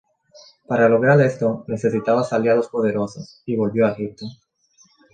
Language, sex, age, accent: Spanish, male, 19-29, Caribe: Cuba, Venezuela, Puerto Rico, República Dominicana, Panamá, Colombia caribeña, México caribeño, Costa del golfo de México